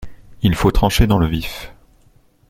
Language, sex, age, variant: French, male, 19-29, Français de métropole